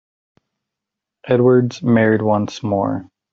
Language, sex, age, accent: English, male, 30-39, United States English